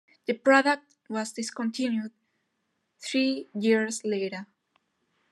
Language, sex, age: English, female, under 19